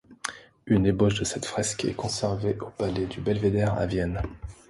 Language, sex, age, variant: French, male, 30-39, Français de métropole